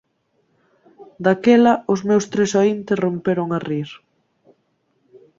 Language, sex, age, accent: Galician, female, 19-29, Central (gheada)